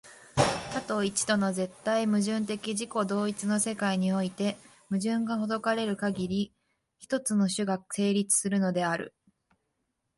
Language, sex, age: Japanese, female, under 19